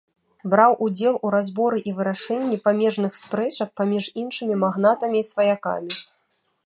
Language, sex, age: Belarusian, female, 30-39